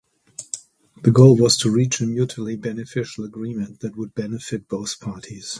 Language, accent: English, German English